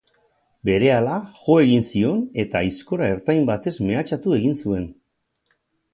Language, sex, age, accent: Basque, male, 60-69, Mendebalekoa (Araba, Bizkaia, Gipuzkoako mendebaleko herri batzuk)